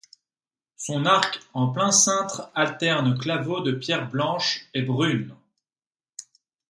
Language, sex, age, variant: French, male, 30-39, Français de métropole